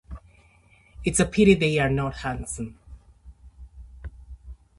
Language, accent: English, United States English